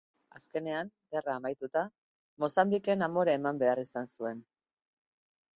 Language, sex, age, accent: Basque, female, 50-59, Mendebalekoa (Araba, Bizkaia, Gipuzkoako mendebaleko herri batzuk)